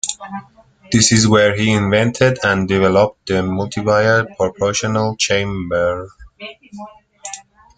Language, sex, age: English, male, 19-29